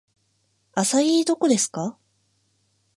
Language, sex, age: Japanese, female, 19-29